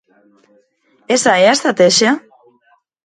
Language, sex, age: Galician, female, 40-49